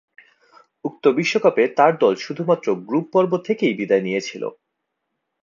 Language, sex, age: Bengali, male, 19-29